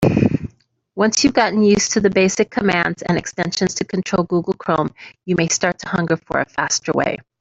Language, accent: English, United States English